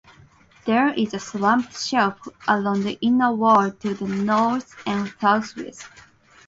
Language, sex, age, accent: English, female, 19-29, United States English